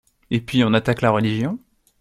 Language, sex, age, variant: French, male, 19-29, Français de métropole